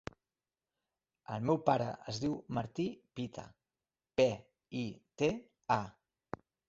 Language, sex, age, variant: Catalan, male, 40-49, Central